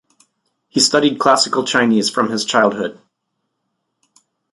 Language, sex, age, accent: English, male, 40-49, United States English